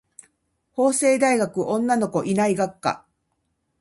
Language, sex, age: Japanese, female, 50-59